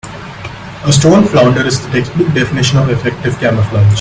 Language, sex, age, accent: English, male, 19-29, India and South Asia (India, Pakistan, Sri Lanka)